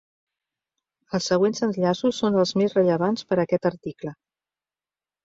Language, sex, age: Catalan, female, 50-59